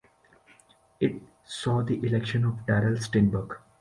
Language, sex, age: English, male, 19-29